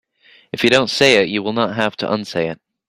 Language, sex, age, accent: English, male, under 19, United States English